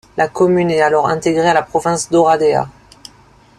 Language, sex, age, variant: French, male, 30-39, Français de métropole